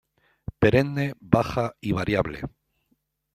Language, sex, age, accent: Spanish, male, 60-69, España: Centro-Sur peninsular (Madrid, Toledo, Castilla-La Mancha)